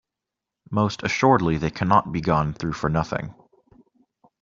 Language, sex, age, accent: English, male, 19-29, United States English